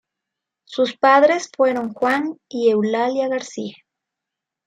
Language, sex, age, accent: Spanish, female, 30-39, Andino-Pacífico: Colombia, Perú, Ecuador, oeste de Bolivia y Venezuela andina